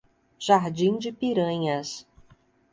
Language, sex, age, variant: Portuguese, female, 40-49, Portuguese (Brasil)